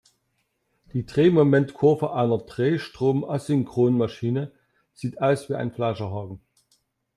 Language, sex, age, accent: German, male, 50-59, Deutschland Deutsch